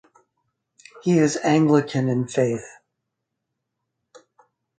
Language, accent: English, United States English